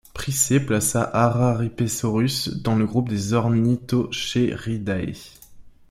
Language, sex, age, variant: French, male, 19-29, Français de métropole